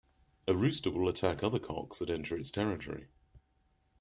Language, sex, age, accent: English, male, 30-39, England English